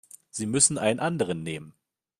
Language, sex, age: German, male, 19-29